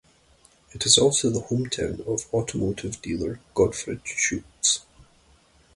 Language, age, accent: English, 19-29, Scottish English